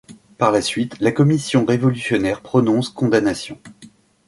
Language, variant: French, Français de métropole